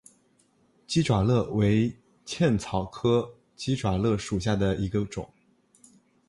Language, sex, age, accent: Chinese, male, 19-29, 出生地：浙江省